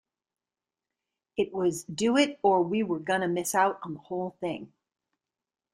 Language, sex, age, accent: English, female, 40-49, United States English